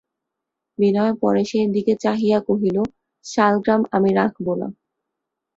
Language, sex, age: Bengali, female, 19-29